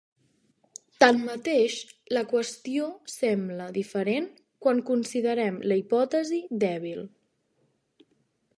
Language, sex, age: Catalan, female, under 19